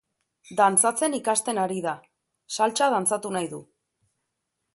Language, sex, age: Basque, female, 40-49